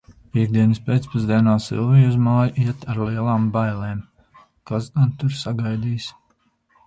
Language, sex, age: Latvian, male, 40-49